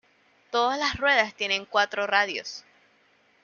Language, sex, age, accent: Spanish, female, 19-29, Caribe: Cuba, Venezuela, Puerto Rico, República Dominicana, Panamá, Colombia caribeña, México caribeño, Costa del golfo de México